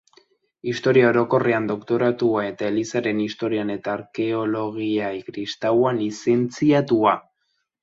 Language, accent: Basque, Erdialdekoa edo Nafarra (Gipuzkoa, Nafarroa)